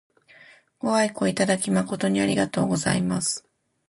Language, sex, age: Japanese, female, 40-49